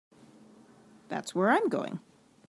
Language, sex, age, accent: English, female, 30-39, United States English